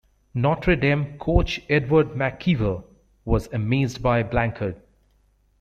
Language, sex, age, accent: English, male, 40-49, United States English